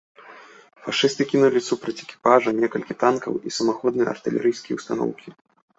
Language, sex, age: Belarusian, male, 30-39